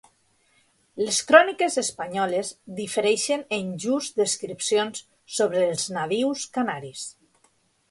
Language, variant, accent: Catalan, Alacantí, valencià